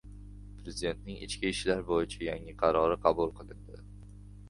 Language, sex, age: Uzbek, male, under 19